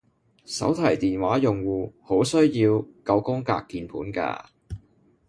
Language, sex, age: Cantonese, male, 19-29